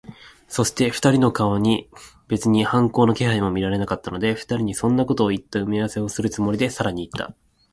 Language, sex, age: Japanese, male, 19-29